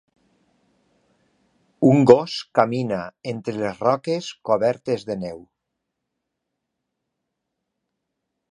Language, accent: Catalan, valencià